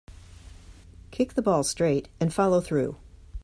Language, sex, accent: English, female, United States English